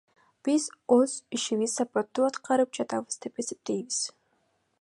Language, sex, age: Kyrgyz, female, under 19